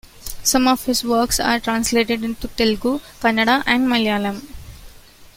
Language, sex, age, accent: English, female, 19-29, India and South Asia (India, Pakistan, Sri Lanka)